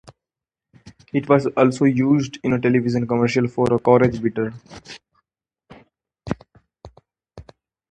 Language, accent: English, India and South Asia (India, Pakistan, Sri Lanka)